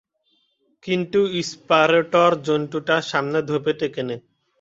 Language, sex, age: Bengali, male, 19-29